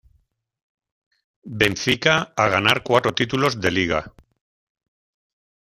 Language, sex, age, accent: Spanish, male, 50-59, España: Centro-Sur peninsular (Madrid, Toledo, Castilla-La Mancha)